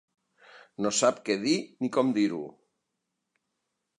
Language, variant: Catalan, Central